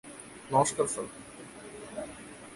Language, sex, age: Bengali, male, 19-29